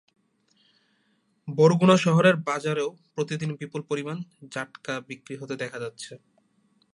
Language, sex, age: Bengali, male, 19-29